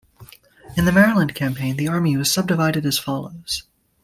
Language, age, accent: English, under 19, United States English